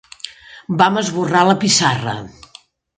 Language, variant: Catalan, Nord-Occidental